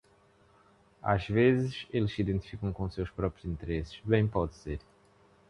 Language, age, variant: Portuguese, 40-49, Portuguese (Portugal)